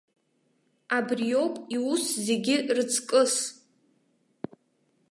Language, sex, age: Abkhazian, female, under 19